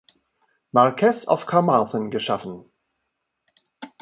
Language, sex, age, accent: German, male, 50-59, Deutschland Deutsch